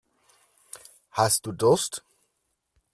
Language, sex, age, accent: German, male, 30-39, Deutschland Deutsch